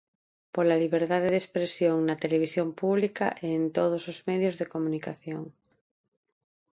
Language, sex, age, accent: Galician, female, 40-49, Normativo (estándar)